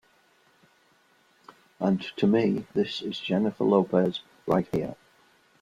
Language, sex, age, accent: English, male, 60-69, England English